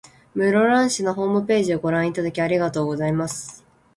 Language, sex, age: Japanese, female, 19-29